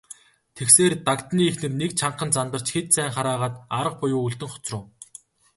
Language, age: Mongolian, 19-29